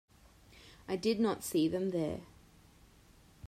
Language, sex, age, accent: English, female, 19-29, Australian English